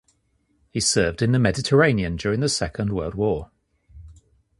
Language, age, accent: English, 50-59, England English